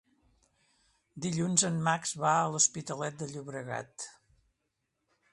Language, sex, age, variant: Catalan, male, 60-69, Central